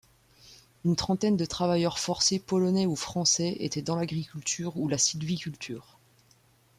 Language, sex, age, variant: French, female, 19-29, Français de métropole